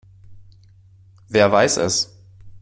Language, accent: German, Deutschland Deutsch